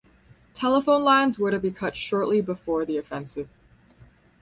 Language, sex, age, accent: English, female, 19-29, Canadian English